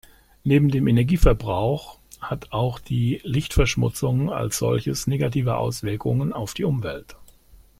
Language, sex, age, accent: German, male, 60-69, Deutschland Deutsch